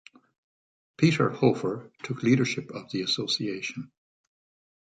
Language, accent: English, Irish English